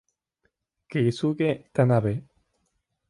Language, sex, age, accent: Spanish, male, 19-29, España: Islas Canarias